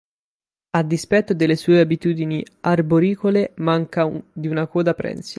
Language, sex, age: Italian, male, 19-29